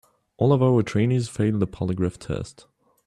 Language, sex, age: English, male, 19-29